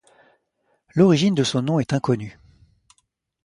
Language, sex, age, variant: French, male, 40-49, Français de métropole